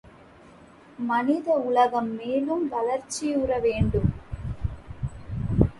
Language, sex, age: Tamil, female, 19-29